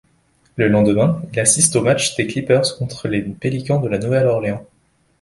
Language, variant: French, Français de métropole